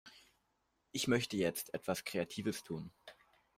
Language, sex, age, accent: German, male, under 19, Deutschland Deutsch